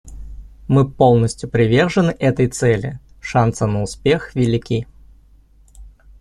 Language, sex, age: Russian, male, 30-39